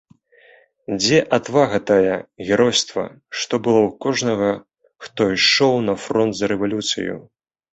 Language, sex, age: Belarusian, male, 19-29